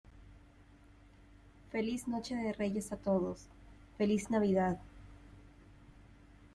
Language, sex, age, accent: Spanish, female, 19-29, Andino-Pacífico: Colombia, Perú, Ecuador, oeste de Bolivia y Venezuela andina